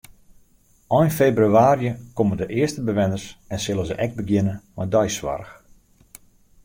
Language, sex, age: Western Frisian, male, 50-59